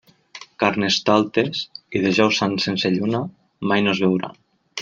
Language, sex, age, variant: Catalan, male, 19-29, Nord-Occidental